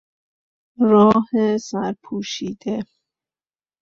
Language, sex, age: Persian, female, 30-39